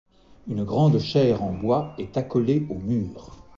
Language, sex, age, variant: French, male, 40-49, Français de métropole